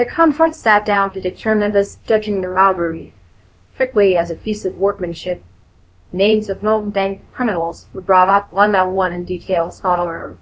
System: TTS, VITS